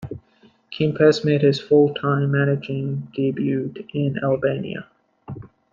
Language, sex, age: English, male, 19-29